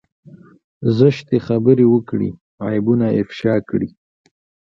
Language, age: Pashto, 19-29